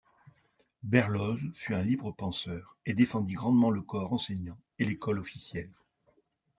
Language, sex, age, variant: French, male, 50-59, Français de métropole